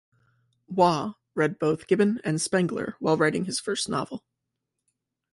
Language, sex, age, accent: English, male, 19-29, United States English